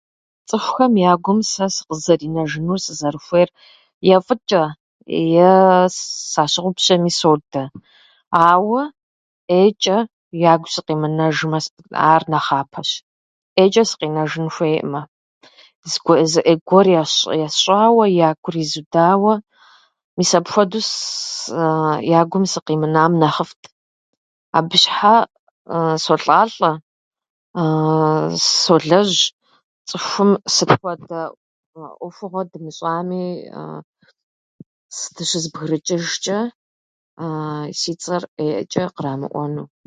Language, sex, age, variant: Kabardian, female, 30-39, Адыгэбзэ (Къэбэрдей, Кирил, псоми зэдай)